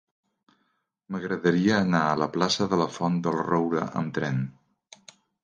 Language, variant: Catalan, Central